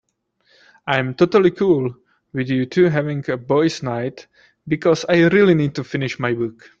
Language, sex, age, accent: English, male, 30-39, United States English